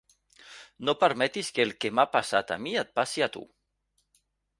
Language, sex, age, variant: Catalan, male, 40-49, Central